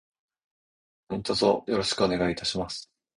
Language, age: Japanese, 30-39